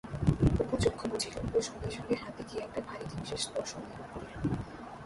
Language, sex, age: Bengali, female, 19-29